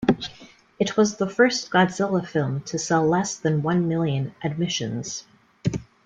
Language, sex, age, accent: English, female, 19-29, Canadian English